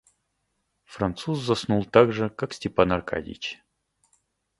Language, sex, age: Russian, male, 30-39